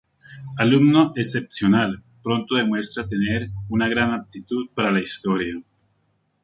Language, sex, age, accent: Spanish, male, 30-39, Andino-Pacífico: Colombia, Perú, Ecuador, oeste de Bolivia y Venezuela andina